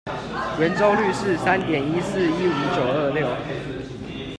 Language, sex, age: Chinese, male, 30-39